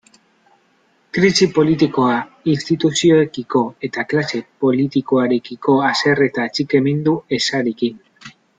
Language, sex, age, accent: Basque, male, 30-39, Mendebalekoa (Araba, Bizkaia, Gipuzkoako mendebaleko herri batzuk)